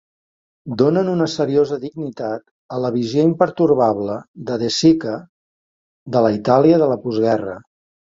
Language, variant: Catalan, Central